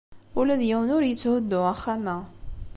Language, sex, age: Kabyle, female, 19-29